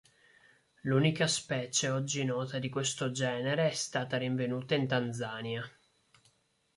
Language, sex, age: Italian, male, 19-29